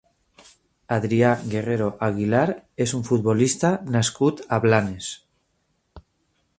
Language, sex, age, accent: Catalan, male, 40-49, valencià